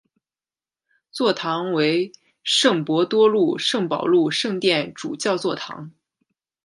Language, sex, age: Chinese, female, 19-29